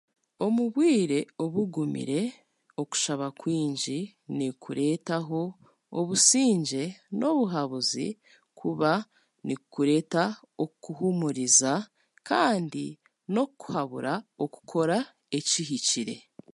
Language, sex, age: Chiga, female, 30-39